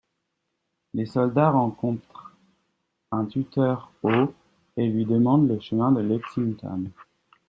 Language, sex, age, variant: French, male, 19-29, Français de métropole